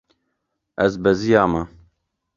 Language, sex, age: Kurdish, male, 19-29